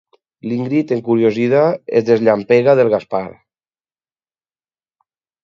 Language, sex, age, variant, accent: Catalan, male, 30-39, Valencià meridional, valencià